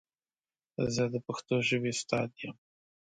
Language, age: Pashto, 19-29